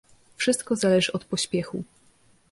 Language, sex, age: Polish, female, 19-29